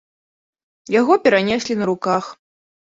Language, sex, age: Belarusian, female, 19-29